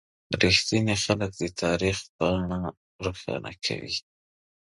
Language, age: Pashto, 19-29